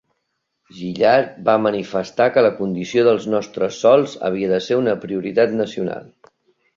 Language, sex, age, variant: Catalan, male, 50-59, Central